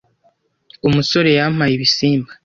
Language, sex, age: Kinyarwanda, male, under 19